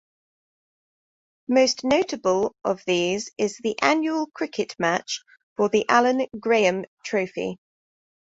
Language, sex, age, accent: English, female, 30-39, England English